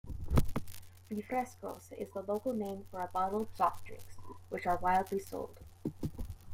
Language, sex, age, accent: English, female, 30-39, United States English